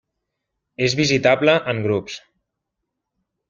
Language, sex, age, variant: Catalan, male, 30-39, Central